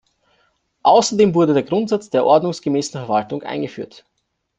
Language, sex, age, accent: German, male, 19-29, Österreichisches Deutsch